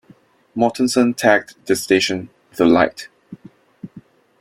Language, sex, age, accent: English, male, 19-29, Singaporean English